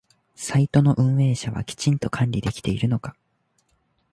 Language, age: Japanese, 19-29